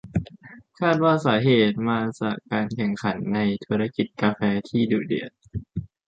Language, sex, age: Thai, male, under 19